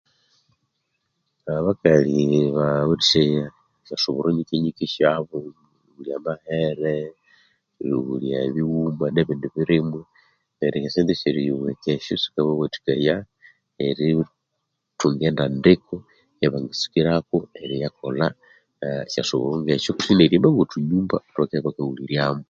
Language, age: Konzo, 50-59